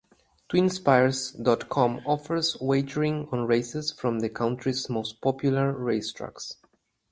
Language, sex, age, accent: English, male, 30-39, United States English